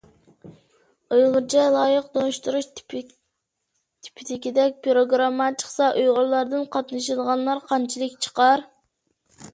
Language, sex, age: Uyghur, male, under 19